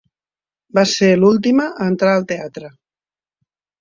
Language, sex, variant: Catalan, female, Central